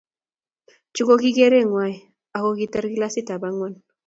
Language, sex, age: Kalenjin, female, 19-29